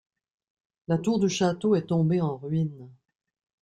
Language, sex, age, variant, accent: French, female, 50-59, Français d'Amérique du Nord, Français du Canada